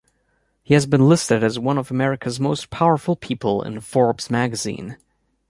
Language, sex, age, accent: English, male, 30-39, United States English